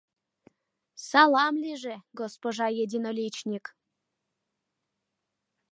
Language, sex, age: Mari, female, 19-29